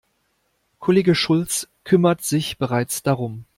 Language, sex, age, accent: German, male, 40-49, Deutschland Deutsch